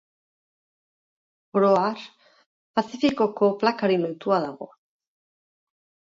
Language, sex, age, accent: Basque, female, 50-59, Mendebalekoa (Araba, Bizkaia, Gipuzkoako mendebaleko herri batzuk)